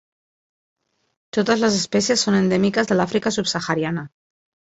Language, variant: Catalan, Central